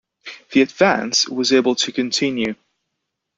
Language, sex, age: English, male, 30-39